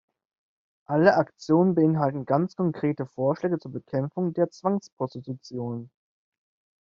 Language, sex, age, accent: German, male, 19-29, Deutschland Deutsch